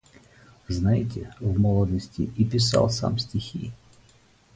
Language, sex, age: Russian, male, 40-49